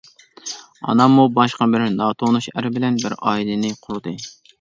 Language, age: Uyghur, 19-29